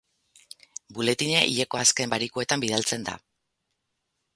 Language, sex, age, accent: Basque, female, 40-49, Mendebalekoa (Araba, Bizkaia, Gipuzkoako mendebaleko herri batzuk)